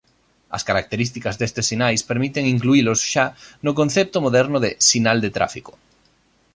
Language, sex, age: Galician, male, 30-39